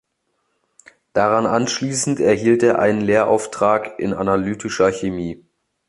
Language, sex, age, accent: German, male, under 19, Deutschland Deutsch